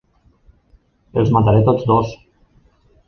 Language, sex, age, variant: Catalan, male, 30-39, Septentrional